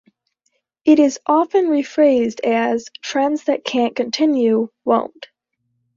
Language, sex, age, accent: English, female, under 19, United States English